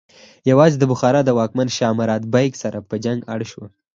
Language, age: Pashto, under 19